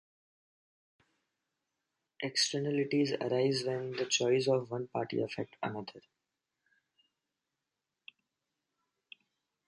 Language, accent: English, India and South Asia (India, Pakistan, Sri Lanka)